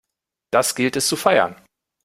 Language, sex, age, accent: German, male, 30-39, Deutschland Deutsch